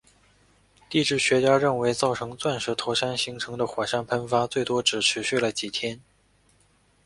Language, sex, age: Chinese, male, 19-29